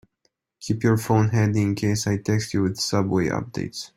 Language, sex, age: English, male, 19-29